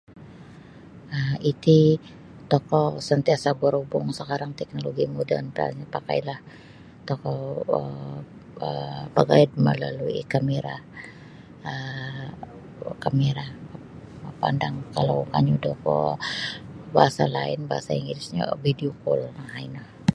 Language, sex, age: Sabah Bisaya, female, 50-59